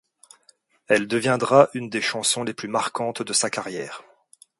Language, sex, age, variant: French, male, 30-39, Français de métropole